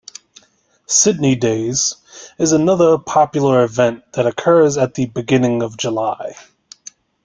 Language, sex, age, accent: English, male, 30-39, United States English